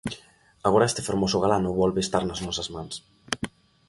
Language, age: Galician, 19-29